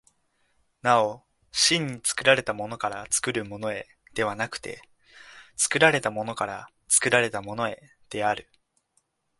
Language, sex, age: Japanese, male, 19-29